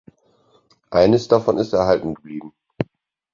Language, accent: German, Deutschland Deutsch